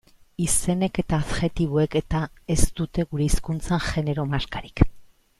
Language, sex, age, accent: Basque, female, 40-49, Mendebalekoa (Araba, Bizkaia, Gipuzkoako mendebaleko herri batzuk)